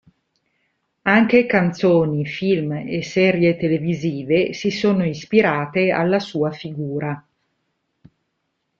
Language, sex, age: Italian, female, 40-49